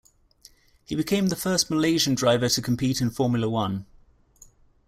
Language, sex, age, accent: English, male, 30-39, England English